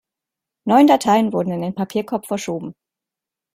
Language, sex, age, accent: German, female, 19-29, Deutschland Deutsch